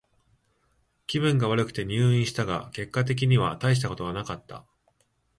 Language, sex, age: Japanese, male, 19-29